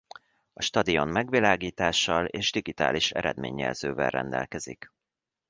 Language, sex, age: Hungarian, male, 40-49